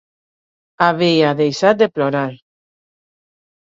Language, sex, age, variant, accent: Catalan, female, 30-39, Alacantí, valencià